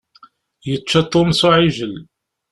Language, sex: Kabyle, male